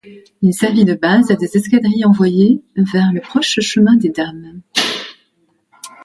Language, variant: French, Français de métropole